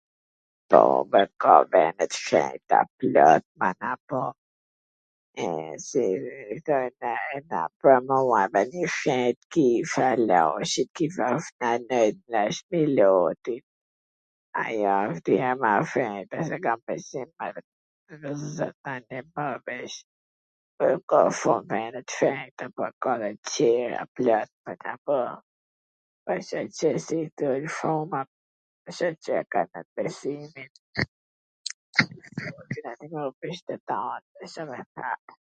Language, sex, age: Gheg Albanian, female, 50-59